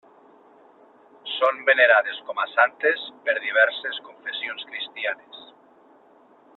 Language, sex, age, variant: Catalan, male, 40-49, Nord-Occidental